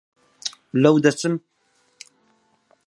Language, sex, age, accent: Central Kurdish, male, 30-39, سۆرانی